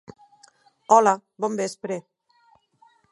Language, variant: Catalan, Septentrional